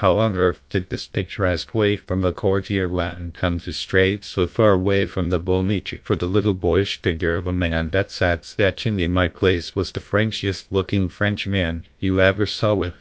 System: TTS, GlowTTS